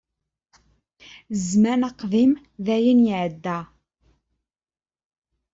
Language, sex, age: Kabyle, female, 30-39